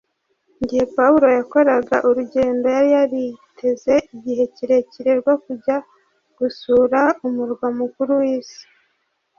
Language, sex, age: Kinyarwanda, female, 30-39